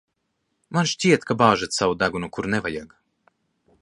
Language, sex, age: Latvian, male, 30-39